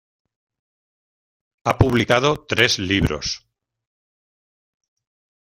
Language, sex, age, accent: Spanish, male, 50-59, España: Centro-Sur peninsular (Madrid, Toledo, Castilla-La Mancha)